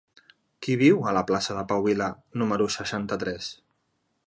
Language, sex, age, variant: Catalan, male, 40-49, Central